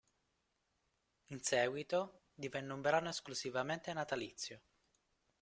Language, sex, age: Italian, male, 19-29